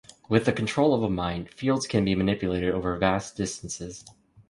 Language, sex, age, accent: English, male, 19-29, United States English